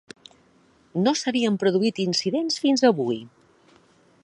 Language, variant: Catalan, Balear